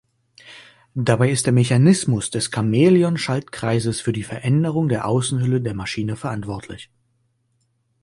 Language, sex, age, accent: German, male, 19-29, Deutschland Deutsch